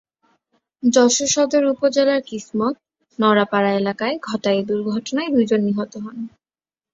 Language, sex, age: Bengali, female, 19-29